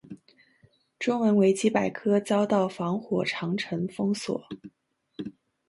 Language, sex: Chinese, female